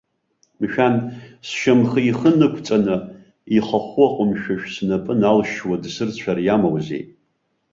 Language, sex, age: Abkhazian, male, 50-59